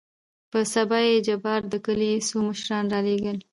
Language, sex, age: Pashto, female, 19-29